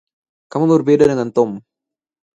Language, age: Indonesian, 19-29